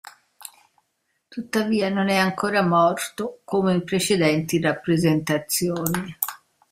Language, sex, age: Italian, female, 60-69